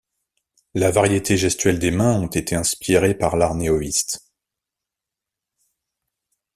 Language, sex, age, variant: French, male, 40-49, Français de métropole